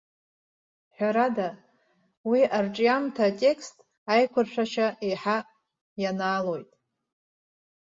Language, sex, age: Abkhazian, female, 40-49